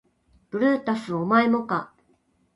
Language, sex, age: Japanese, female, 30-39